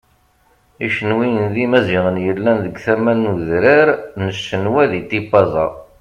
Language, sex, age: Kabyle, male, 40-49